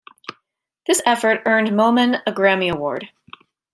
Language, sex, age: English, female, 30-39